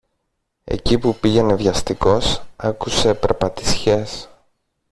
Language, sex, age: Greek, male, 30-39